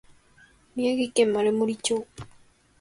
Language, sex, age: Japanese, female, 19-29